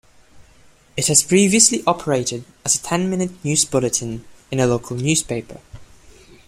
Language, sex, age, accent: English, male, 19-29, Filipino